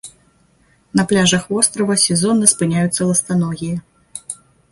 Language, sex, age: Belarusian, female, 19-29